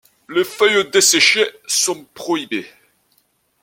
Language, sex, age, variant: French, male, 19-29, Français de métropole